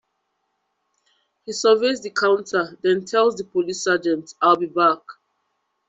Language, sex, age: English, female, 30-39